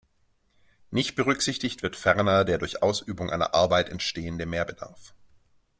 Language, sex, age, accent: German, male, 30-39, Deutschland Deutsch